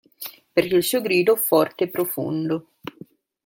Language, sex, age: Italian, female, 19-29